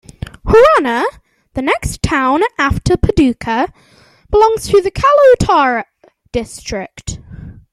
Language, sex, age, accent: English, male, under 19, England English